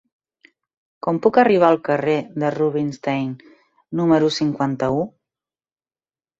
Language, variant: Catalan, Central